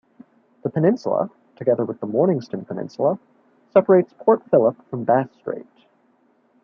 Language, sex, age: English, male, 19-29